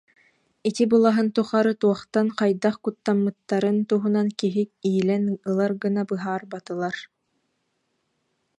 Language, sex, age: Yakut, female, 19-29